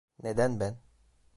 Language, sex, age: Turkish, male, 19-29